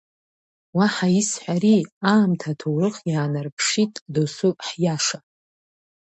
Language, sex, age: Abkhazian, female, 30-39